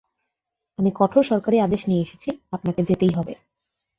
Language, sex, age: Bengali, female, 19-29